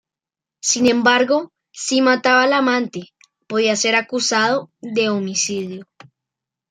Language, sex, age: Spanish, male, under 19